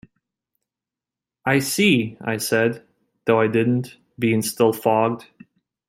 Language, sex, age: English, male, 30-39